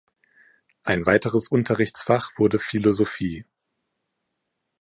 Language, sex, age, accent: German, male, 30-39, Deutschland Deutsch